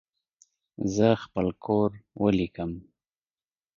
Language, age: Pashto, 30-39